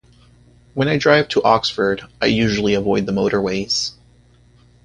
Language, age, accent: English, 30-39, United States English